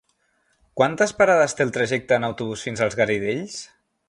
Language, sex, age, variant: Catalan, male, 19-29, Central